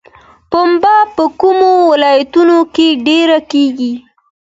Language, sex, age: Pashto, female, 19-29